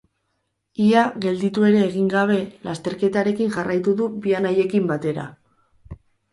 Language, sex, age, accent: Basque, female, 19-29, Erdialdekoa edo Nafarra (Gipuzkoa, Nafarroa)